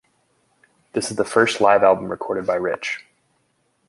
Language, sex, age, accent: English, male, 19-29, United States English